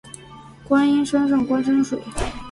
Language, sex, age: Chinese, female, 19-29